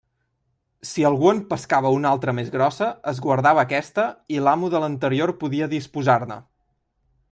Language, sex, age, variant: Catalan, male, 19-29, Central